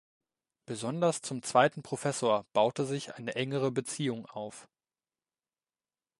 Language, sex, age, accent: German, male, 19-29, Deutschland Deutsch